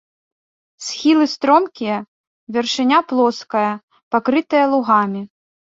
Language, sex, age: Belarusian, female, 30-39